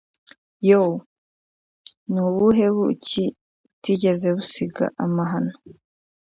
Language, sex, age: Kinyarwanda, female, 19-29